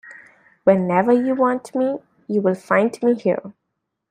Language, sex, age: English, female, 19-29